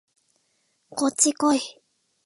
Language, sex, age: Japanese, female, 19-29